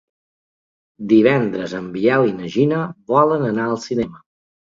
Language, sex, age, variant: Catalan, male, 30-39, Balear